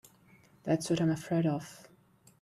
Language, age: English, under 19